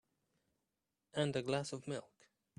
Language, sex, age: English, male, 30-39